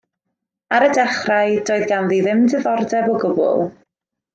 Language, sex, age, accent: Welsh, female, 19-29, Y Deyrnas Unedig Cymraeg